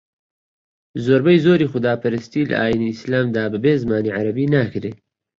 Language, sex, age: Central Kurdish, male, 30-39